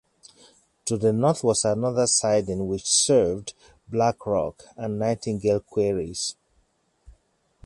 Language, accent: English, Canadian English